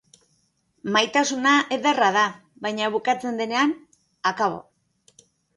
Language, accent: Basque, Erdialdekoa edo Nafarra (Gipuzkoa, Nafarroa)